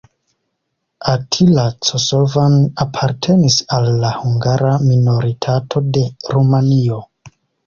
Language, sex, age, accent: Esperanto, male, 19-29, Internacia